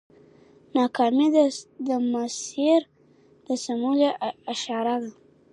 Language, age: Pashto, 19-29